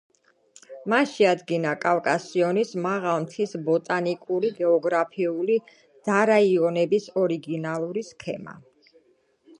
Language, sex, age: Georgian, female, 19-29